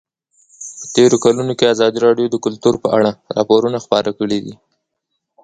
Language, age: Pashto, 19-29